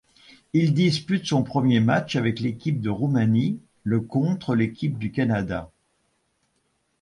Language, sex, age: French, male, 70-79